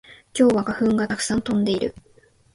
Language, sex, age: Japanese, female, 19-29